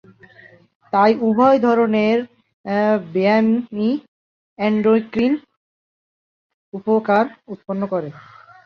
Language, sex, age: Bengali, male, 40-49